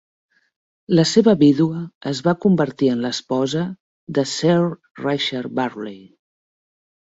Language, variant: Catalan, Central